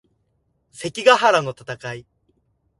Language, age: Japanese, 19-29